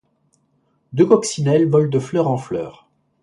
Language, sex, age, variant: French, male, 50-59, Français de métropole